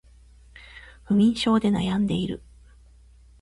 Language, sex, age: Japanese, female, 40-49